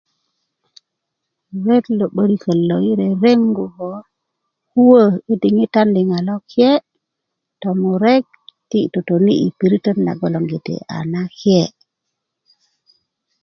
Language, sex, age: Kuku, female, 40-49